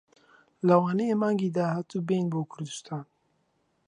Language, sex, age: Central Kurdish, male, 19-29